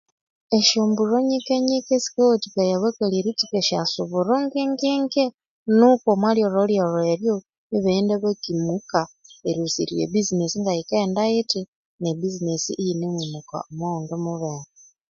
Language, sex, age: Konzo, female, 40-49